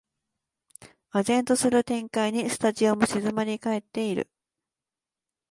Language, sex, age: Japanese, female, 19-29